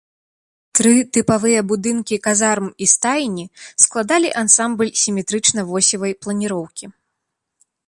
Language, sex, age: Belarusian, female, 19-29